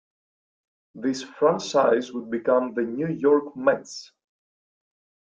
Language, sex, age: English, male, 30-39